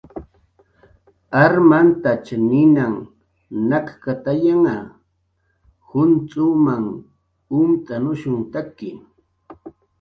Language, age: Jaqaru, 40-49